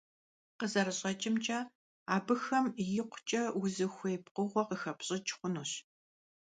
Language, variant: Kabardian, Адыгэбзэ (Къэбэрдей, Кирил, псоми зэдай)